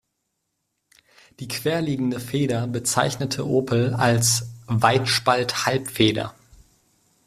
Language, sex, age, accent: German, male, 19-29, Deutschland Deutsch